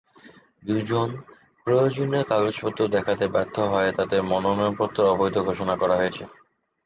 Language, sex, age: Bengali, male, 19-29